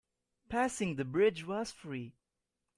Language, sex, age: English, male, 19-29